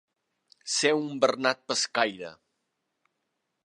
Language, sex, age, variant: Catalan, male, 50-59, Nord-Occidental